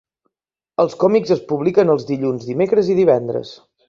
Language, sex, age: Catalan, male, 30-39